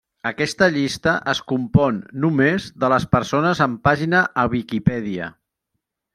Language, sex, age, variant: Catalan, male, 50-59, Central